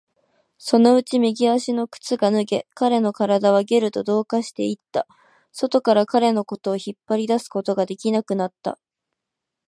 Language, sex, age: Japanese, female, 19-29